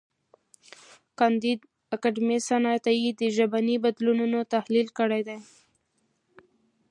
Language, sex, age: Pashto, female, 19-29